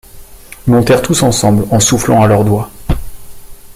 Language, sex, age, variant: French, male, 30-39, Français de métropole